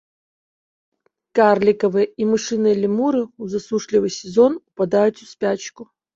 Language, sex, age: Belarusian, female, 40-49